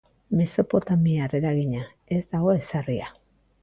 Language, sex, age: Basque, female, 40-49